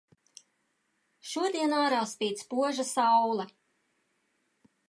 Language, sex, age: Latvian, female, 40-49